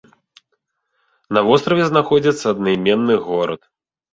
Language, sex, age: Belarusian, male, 30-39